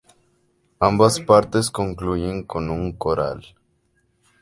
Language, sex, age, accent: Spanish, male, 19-29, México